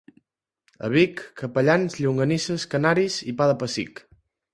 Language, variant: Catalan, Central